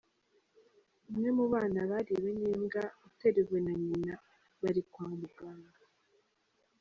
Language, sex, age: Kinyarwanda, female, under 19